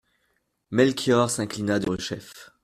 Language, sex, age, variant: French, male, 19-29, Français de métropole